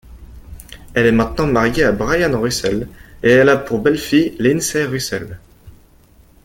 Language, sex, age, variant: French, male, under 19, Français de métropole